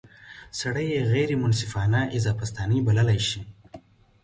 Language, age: Pashto, 30-39